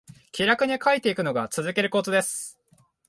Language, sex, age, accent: Japanese, male, 19-29, 標準語